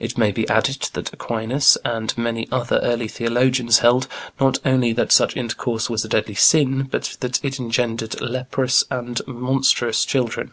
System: none